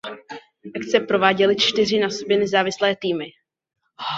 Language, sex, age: Czech, male, 19-29